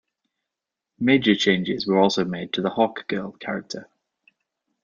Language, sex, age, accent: English, male, 19-29, England English